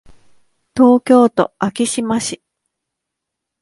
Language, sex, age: Japanese, female, 19-29